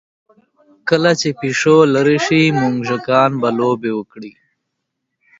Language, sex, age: Pashto, male, 19-29